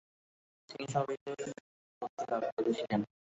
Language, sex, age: Bengali, male, 19-29